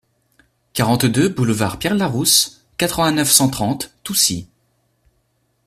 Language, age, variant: French, 19-29, Français de métropole